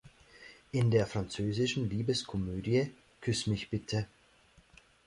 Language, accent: German, Österreichisches Deutsch